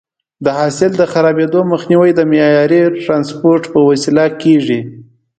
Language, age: Pashto, 19-29